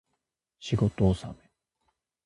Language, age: Japanese, 30-39